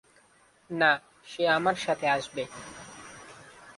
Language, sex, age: Bengali, male, 19-29